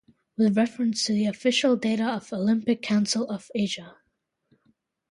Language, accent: English, New Zealand English